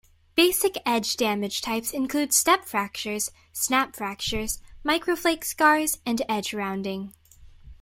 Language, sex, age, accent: English, female, under 19, United States English